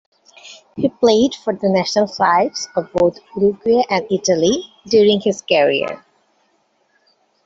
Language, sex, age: English, female, 19-29